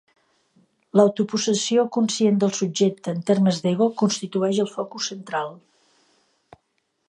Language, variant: Catalan, Central